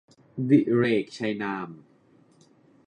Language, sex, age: Thai, male, 19-29